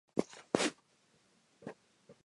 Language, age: English, 19-29